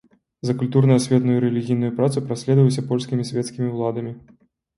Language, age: Belarusian, 19-29